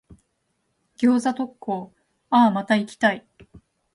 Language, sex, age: Japanese, female, 19-29